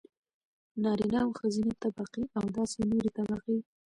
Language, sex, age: Pashto, female, 19-29